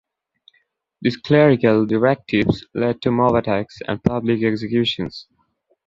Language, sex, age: English, male, under 19